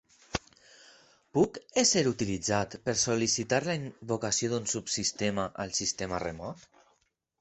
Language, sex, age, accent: Catalan, male, 30-39, valencià; valencià meridional